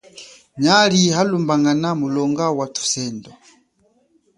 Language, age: Chokwe, 40-49